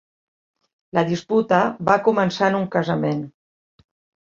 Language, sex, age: Catalan, female, 50-59